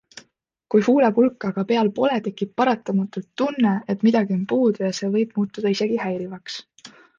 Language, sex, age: Estonian, female, 19-29